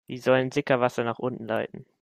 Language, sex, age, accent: German, male, 19-29, Deutschland Deutsch